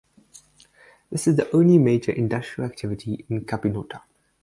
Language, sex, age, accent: English, male, under 19, Southern African (South Africa, Zimbabwe, Namibia)